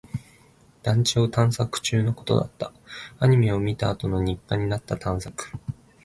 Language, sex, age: Japanese, male, 19-29